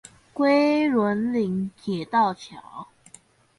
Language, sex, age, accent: Chinese, female, under 19, 出生地：新北市